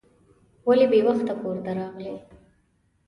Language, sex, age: Pashto, female, 19-29